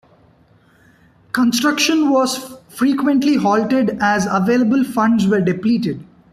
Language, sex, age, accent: English, male, 30-39, India and South Asia (India, Pakistan, Sri Lanka)